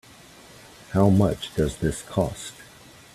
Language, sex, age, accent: English, male, 40-49, United States English